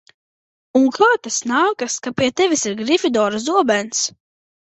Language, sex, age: Latvian, female, under 19